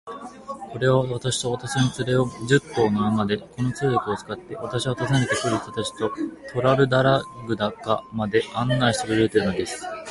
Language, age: Japanese, 19-29